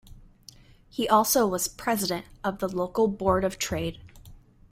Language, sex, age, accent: English, female, 19-29, United States English